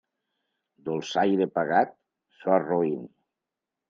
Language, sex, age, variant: Catalan, male, 60-69, Nord-Occidental